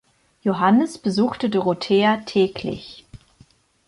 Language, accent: German, Deutschland Deutsch